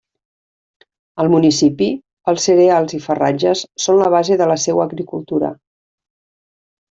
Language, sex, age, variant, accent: Catalan, female, 50-59, Central, central